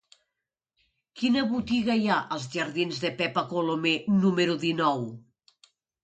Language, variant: Catalan, Nord-Occidental